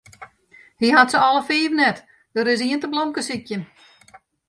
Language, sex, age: Western Frisian, female, 60-69